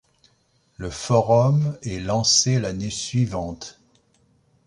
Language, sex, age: French, male, 60-69